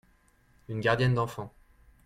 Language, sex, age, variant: French, male, 30-39, Français de métropole